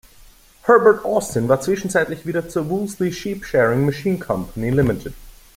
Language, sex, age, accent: German, male, 19-29, Österreichisches Deutsch